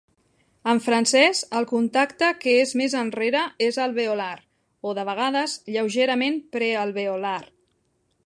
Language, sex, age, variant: Catalan, female, 40-49, Central